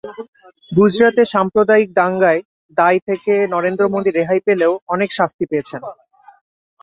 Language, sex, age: Bengali, male, under 19